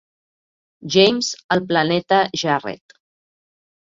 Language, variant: Catalan, Central